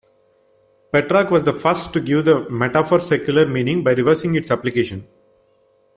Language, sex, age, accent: English, male, 19-29, India and South Asia (India, Pakistan, Sri Lanka)